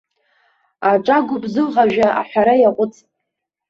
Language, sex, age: Abkhazian, female, 40-49